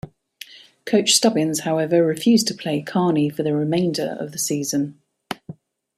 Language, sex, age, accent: English, female, 40-49, England English